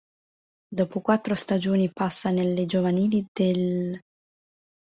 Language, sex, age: Italian, female, 19-29